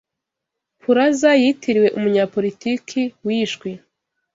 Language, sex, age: Kinyarwanda, female, 19-29